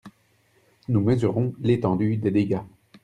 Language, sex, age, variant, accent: French, male, 30-39, Français d'Europe, Français de Belgique